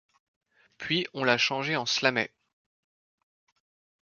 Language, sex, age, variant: French, male, 30-39, Français de métropole